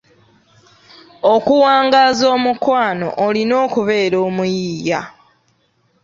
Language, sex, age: Ganda, female, 30-39